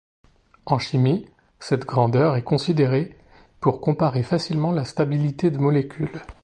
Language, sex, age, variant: French, male, 30-39, Français de métropole